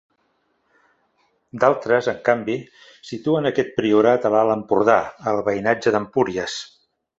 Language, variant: Catalan, Central